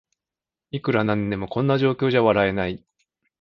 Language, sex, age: Japanese, male, 30-39